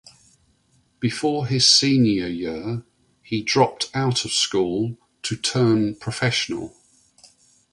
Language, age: English, 60-69